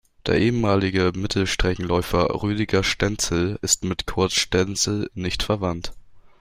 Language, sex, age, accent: German, male, under 19, Deutschland Deutsch